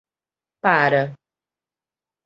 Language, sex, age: Portuguese, female, 40-49